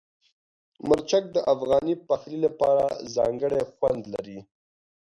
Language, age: Pashto, 19-29